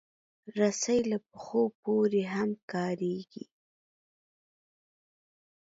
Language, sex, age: Pashto, female, 30-39